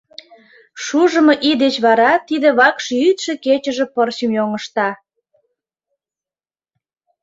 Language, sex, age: Mari, female, 40-49